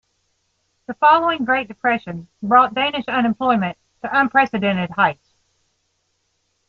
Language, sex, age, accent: English, female, 40-49, United States English